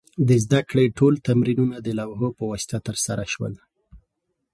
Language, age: Pashto, 30-39